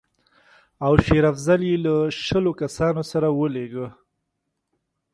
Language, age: Pashto, 30-39